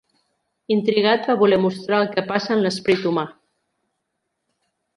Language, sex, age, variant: Catalan, female, 40-49, Central